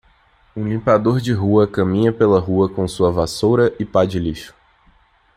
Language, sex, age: Portuguese, male, 19-29